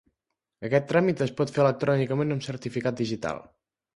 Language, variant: Catalan, Central